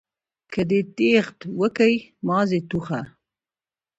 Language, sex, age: Pashto, female, 19-29